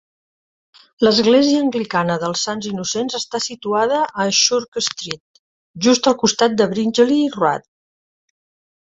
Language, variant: Catalan, Central